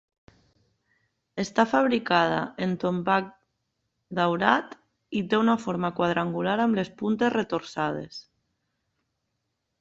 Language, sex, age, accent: Catalan, female, 30-39, valencià